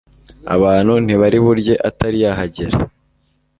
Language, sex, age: Kinyarwanda, male, 19-29